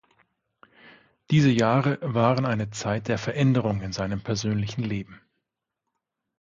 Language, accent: German, Deutschland Deutsch